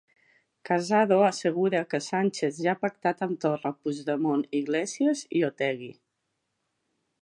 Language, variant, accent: Catalan, Central, central